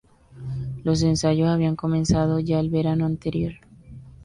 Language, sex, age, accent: Spanish, female, under 19, Caribe: Cuba, Venezuela, Puerto Rico, República Dominicana, Panamá, Colombia caribeña, México caribeño, Costa del golfo de México